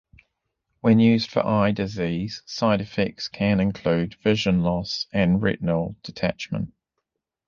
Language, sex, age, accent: English, male, 30-39, New Zealand English